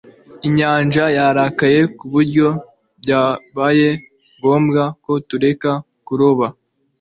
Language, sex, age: Kinyarwanda, male, under 19